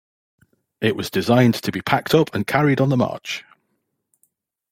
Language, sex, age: English, male, 40-49